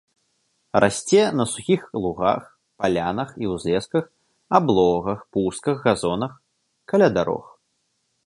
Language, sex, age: Belarusian, male, 19-29